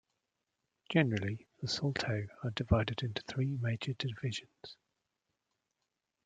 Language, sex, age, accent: English, male, 40-49, England English